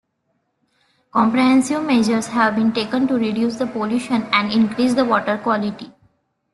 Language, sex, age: English, female, 19-29